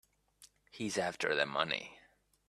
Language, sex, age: English, male, 30-39